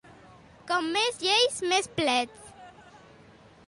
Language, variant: Catalan, Central